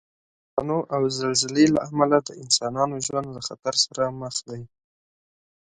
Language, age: Pashto, 19-29